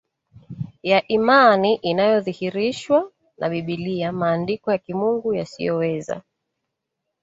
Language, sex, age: Swahili, female, 30-39